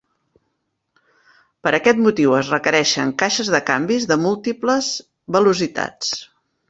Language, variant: Catalan, Central